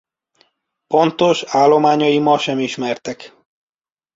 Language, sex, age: Hungarian, male, 30-39